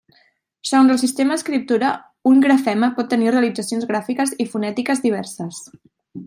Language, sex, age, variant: Catalan, female, 19-29, Central